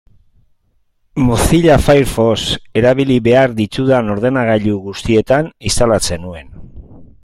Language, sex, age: Basque, male, 60-69